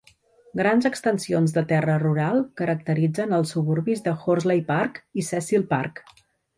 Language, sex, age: Catalan, female, 50-59